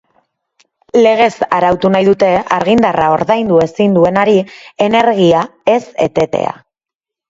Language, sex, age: Basque, female, 30-39